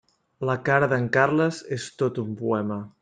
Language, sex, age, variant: Catalan, male, 30-39, Central